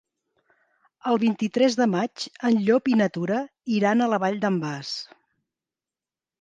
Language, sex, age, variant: Catalan, female, 50-59, Central